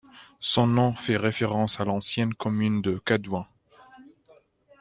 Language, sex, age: French, male, 30-39